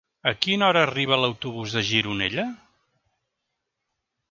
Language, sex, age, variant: Catalan, male, 50-59, Central